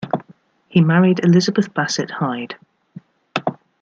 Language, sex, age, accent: English, female, 30-39, England English